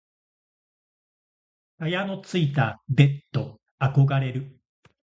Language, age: Japanese, 40-49